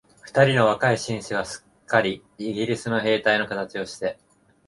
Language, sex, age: Japanese, male, 19-29